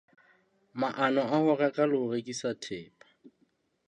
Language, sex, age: Southern Sotho, male, 30-39